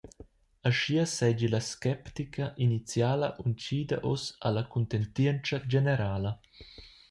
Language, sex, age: Romansh, male, 19-29